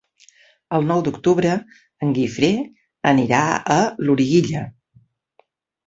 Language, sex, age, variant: Catalan, female, 50-59, Central